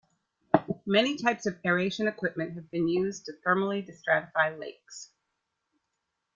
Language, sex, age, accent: English, female, 50-59, United States English